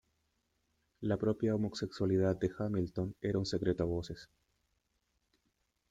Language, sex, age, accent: Spanish, male, 30-39, Chileno: Chile, Cuyo